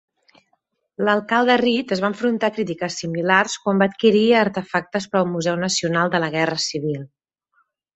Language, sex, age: Catalan, female, 40-49